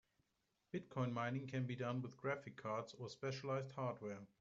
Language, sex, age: English, male, 30-39